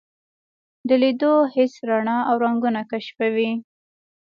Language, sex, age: Pashto, female, 19-29